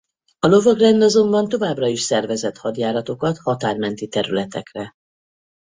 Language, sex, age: Hungarian, female, 50-59